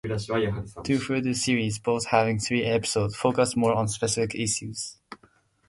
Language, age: English, under 19